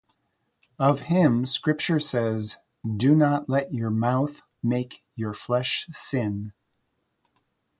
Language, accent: English, United States English